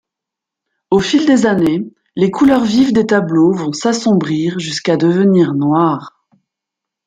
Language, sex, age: French, female, 40-49